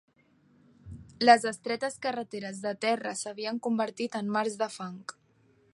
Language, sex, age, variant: Catalan, female, 19-29, Central